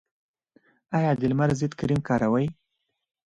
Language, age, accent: Pashto, 30-39, پکتیا ولایت، احمدزی